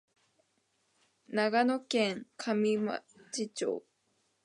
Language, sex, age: Japanese, female, 19-29